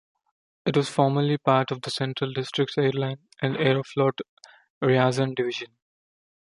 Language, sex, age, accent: English, male, 19-29, India and South Asia (India, Pakistan, Sri Lanka)